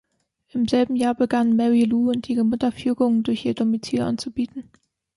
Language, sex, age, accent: German, female, 19-29, Deutschland Deutsch